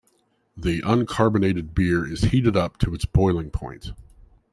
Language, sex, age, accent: English, male, 30-39, United States English